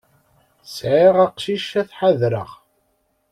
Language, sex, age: Kabyle, male, 19-29